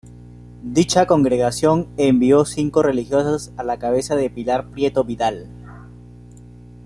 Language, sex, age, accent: Spanish, male, 19-29, Andino-Pacífico: Colombia, Perú, Ecuador, oeste de Bolivia y Venezuela andina